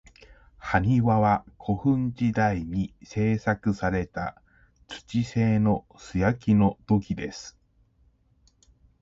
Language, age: Japanese, 40-49